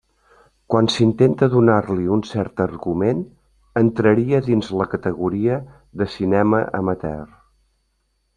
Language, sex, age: Catalan, male, 50-59